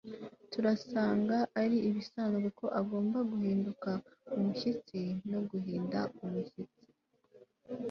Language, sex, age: Kinyarwanda, female, 19-29